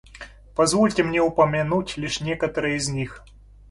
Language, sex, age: Russian, male, 40-49